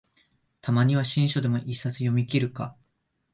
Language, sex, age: Japanese, male, 19-29